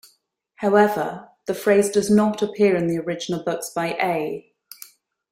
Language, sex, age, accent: English, female, 40-49, England English